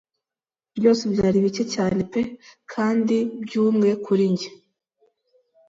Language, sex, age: Kinyarwanda, female, 19-29